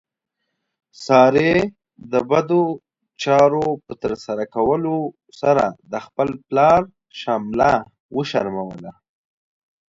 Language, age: Pashto, 19-29